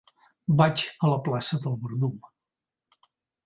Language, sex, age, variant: Catalan, male, 60-69, Central